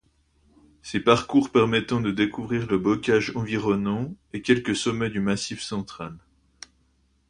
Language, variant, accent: French, Français d'Europe, Français de Suisse